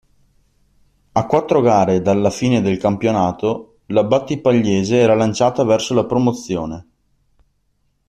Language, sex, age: Italian, male, 19-29